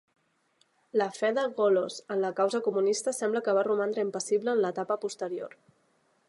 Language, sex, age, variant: Catalan, female, 30-39, Central